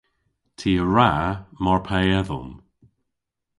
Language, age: Cornish, 50-59